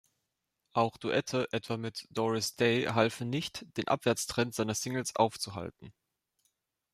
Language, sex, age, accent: German, male, 19-29, Deutschland Deutsch